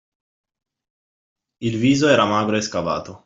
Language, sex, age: Italian, male, 19-29